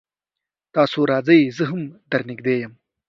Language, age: Pashto, under 19